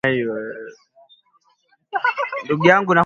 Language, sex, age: Swahili, male, 19-29